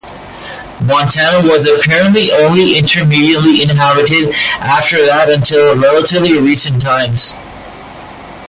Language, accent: English, Canadian English